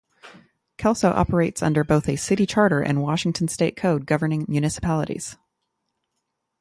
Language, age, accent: English, 30-39, United States English